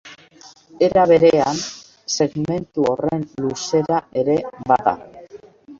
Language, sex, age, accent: Basque, female, 60-69, Mendebalekoa (Araba, Bizkaia, Gipuzkoako mendebaleko herri batzuk)